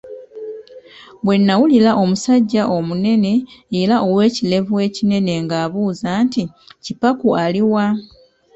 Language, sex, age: Ganda, female, 30-39